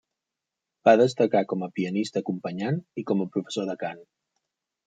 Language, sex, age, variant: Catalan, male, 30-39, Central